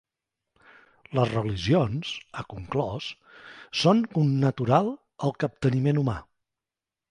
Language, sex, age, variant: Catalan, male, 40-49, Central